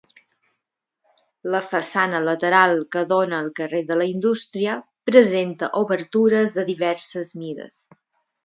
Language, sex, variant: Catalan, female, Balear